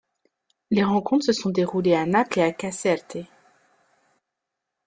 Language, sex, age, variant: French, female, 30-39, Français de métropole